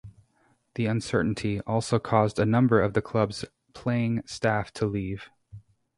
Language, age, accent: English, 30-39, United States English